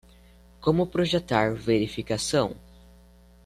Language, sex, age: Portuguese, male, under 19